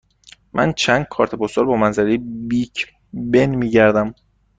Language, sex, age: Persian, male, 19-29